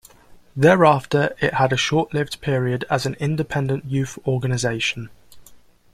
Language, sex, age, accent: English, male, under 19, England English